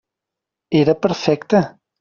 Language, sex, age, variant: Catalan, male, 40-49, Central